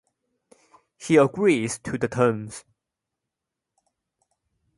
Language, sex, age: English, male, under 19